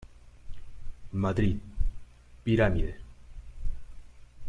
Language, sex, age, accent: Spanish, male, 19-29, México